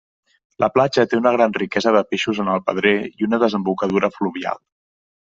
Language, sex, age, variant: Catalan, male, 30-39, Central